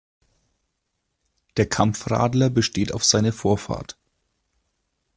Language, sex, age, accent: German, male, 19-29, Deutschland Deutsch